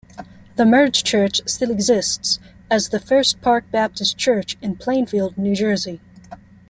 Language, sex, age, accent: English, female, 19-29, United States English